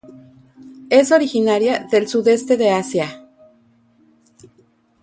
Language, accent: Spanish, México